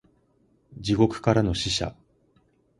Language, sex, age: Japanese, male, 19-29